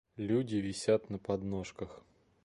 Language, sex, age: Russian, male, 30-39